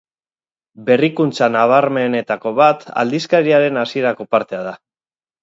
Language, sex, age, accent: Basque, male, 40-49, Mendebalekoa (Araba, Bizkaia, Gipuzkoako mendebaleko herri batzuk)